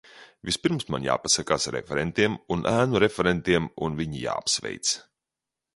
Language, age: Latvian, 30-39